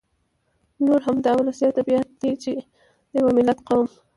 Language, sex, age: Pashto, female, under 19